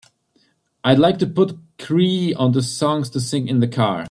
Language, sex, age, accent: English, male, 19-29, United States English